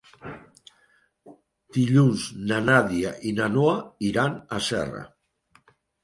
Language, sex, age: Catalan, male, 60-69